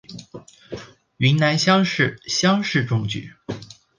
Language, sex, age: Chinese, male, 19-29